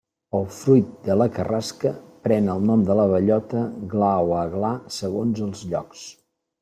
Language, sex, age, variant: Catalan, male, 50-59, Central